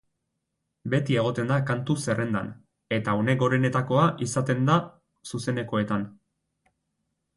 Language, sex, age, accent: Basque, male, 19-29, Erdialdekoa edo Nafarra (Gipuzkoa, Nafarroa)